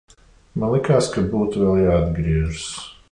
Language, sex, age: Latvian, male, 40-49